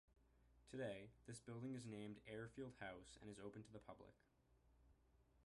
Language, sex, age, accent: English, male, 19-29, United States English